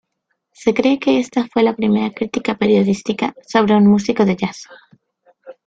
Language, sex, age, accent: Spanish, female, under 19, México